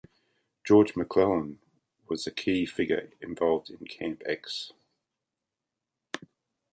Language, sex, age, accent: English, male, 50-59, Australian English